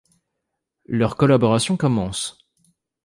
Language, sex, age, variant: French, male, 19-29, Français de métropole